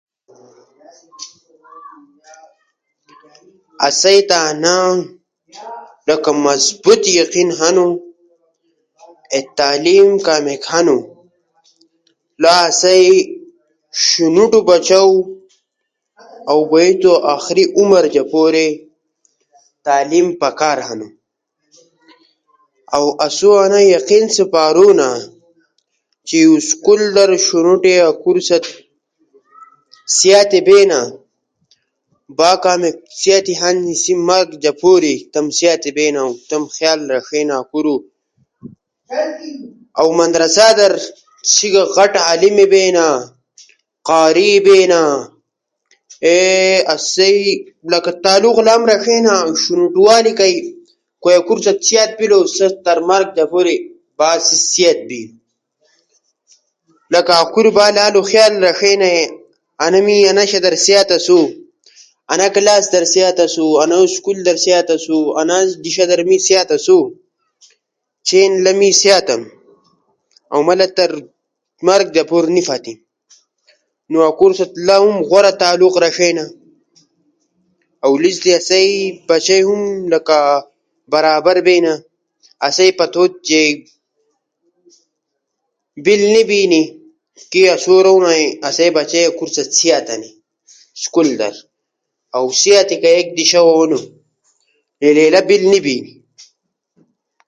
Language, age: Ushojo, under 19